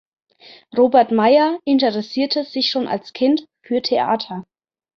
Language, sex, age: German, female, 30-39